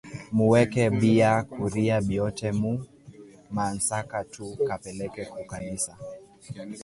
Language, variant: Swahili, Kiswahili cha Bara ya Kenya